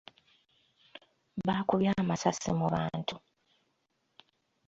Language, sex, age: Ganda, female, 19-29